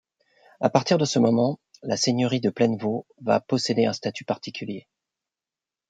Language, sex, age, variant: French, male, 50-59, Français de métropole